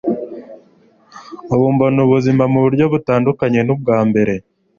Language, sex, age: Kinyarwanda, male, 19-29